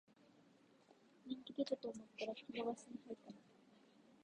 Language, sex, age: Japanese, female, 19-29